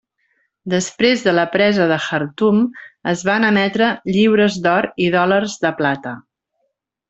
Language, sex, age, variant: Catalan, female, 40-49, Central